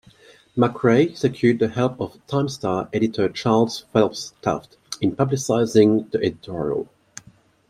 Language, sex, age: English, male, 19-29